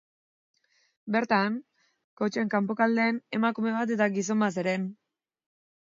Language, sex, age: Basque, female, 30-39